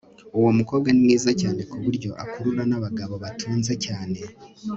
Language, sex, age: Kinyarwanda, male, 19-29